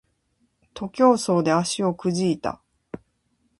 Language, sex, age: Japanese, female, 40-49